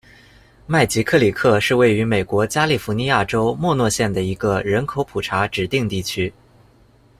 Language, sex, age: Chinese, male, 19-29